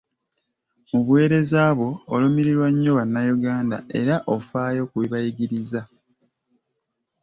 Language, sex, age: Ganda, male, 19-29